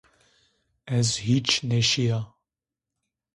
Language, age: Zaza, 19-29